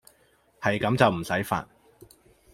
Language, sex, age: Cantonese, male, 30-39